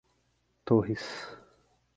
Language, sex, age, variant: Portuguese, male, 30-39, Portuguese (Brasil)